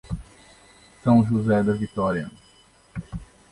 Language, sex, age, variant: Portuguese, male, 30-39, Portuguese (Brasil)